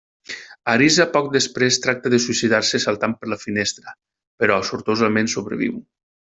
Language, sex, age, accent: Catalan, male, 30-39, valencià